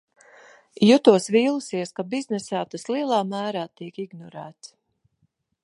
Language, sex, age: Latvian, female, 50-59